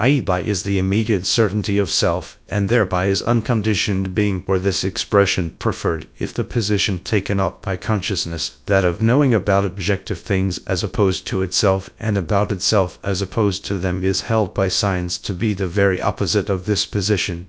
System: TTS, GradTTS